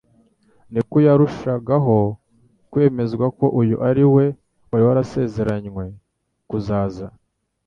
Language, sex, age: Kinyarwanda, male, 19-29